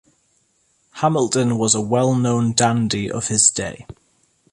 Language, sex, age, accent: English, male, 19-29, England English